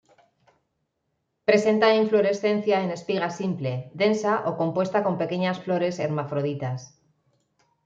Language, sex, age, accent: Spanish, female, 40-49, España: Norte peninsular (Asturias, Castilla y León, Cantabria, País Vasco, Navarra, Aragón, La Rioja, Guadalajara, Cuenca)